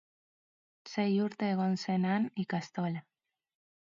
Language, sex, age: Basque, female, 40-49